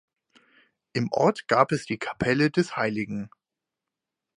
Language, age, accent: German, 19-29, Deutschland Deutsch